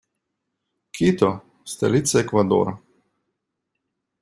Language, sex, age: Russian, male, 19-29